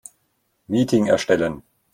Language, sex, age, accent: German, male, 40-49, Deutschland Deutsch